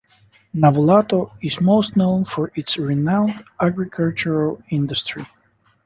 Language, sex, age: English, male, 19-29